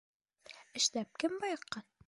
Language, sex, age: Bashkir, female, under 19